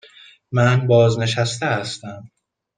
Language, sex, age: Persian, male, 19-29